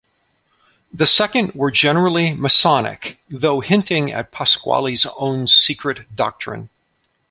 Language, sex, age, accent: English, male, 50-59, United States English